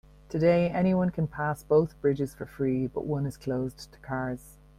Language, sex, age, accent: English, female, 50-59, Irish English